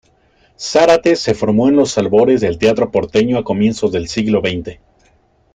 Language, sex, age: Spanish, male, 30-39